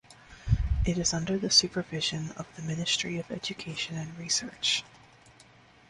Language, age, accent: English, 30-39, United States English